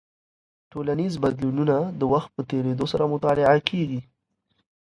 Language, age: Pashto, under 19